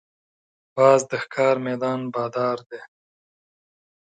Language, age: Pashto, 30-39